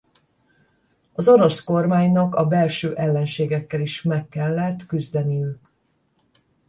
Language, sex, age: Hungarian, female, 60-69